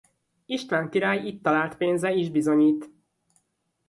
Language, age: Hungarian, 30-39